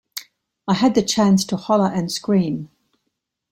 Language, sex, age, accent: English, female, 70-79, Australian English